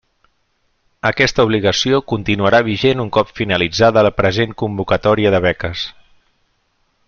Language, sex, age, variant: Catalan, male, 40-49, Central